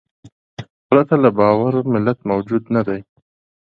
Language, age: Pashto, 30-39